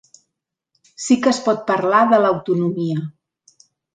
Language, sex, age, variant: Catalan, female, 50-59, Central